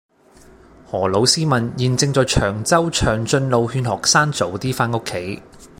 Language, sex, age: Cantonese, male, 19-29